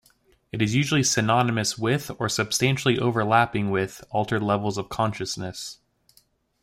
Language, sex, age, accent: English, male, 19-29, United States English